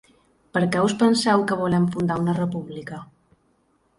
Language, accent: Catalan, balear; central